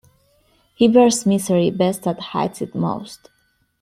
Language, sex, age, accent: English, female, 30-39, United States English